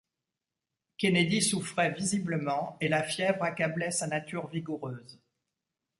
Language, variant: French, Français de métropole